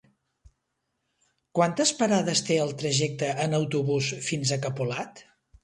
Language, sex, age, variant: Catalan, male, 60-69, Nord-Occidental